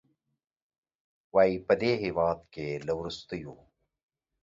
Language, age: Pashto, 50-59